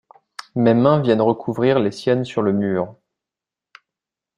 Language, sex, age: French, male, 30-39